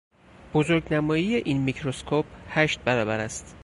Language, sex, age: Persian, male, 30-39